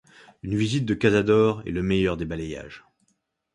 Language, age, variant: French, 30-39, Français de métropole